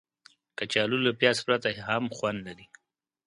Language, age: Pashto, 30-39